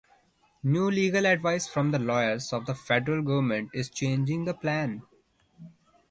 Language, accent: English, India and South Asia (India, Pakistan, Sri Lanka)